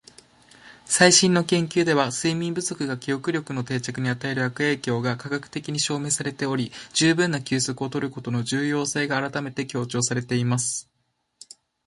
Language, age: Japanese, 19-29